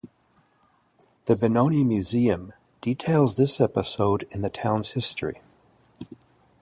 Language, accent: English, United States English